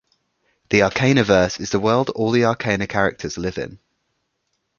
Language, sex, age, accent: English, male, 19-29, England English